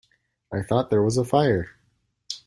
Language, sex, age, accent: English, male, 19-29, United States English